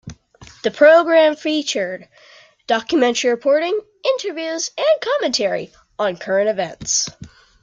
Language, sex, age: English, female, under 19